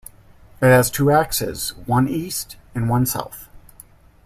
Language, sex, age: English, male, 40-49